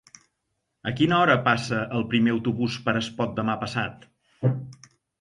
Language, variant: Catalan, Central